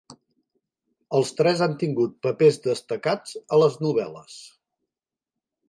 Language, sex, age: Catalan, male, 50-59